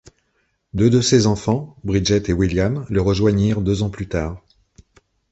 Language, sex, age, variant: French, male, 50-59, Français de métropole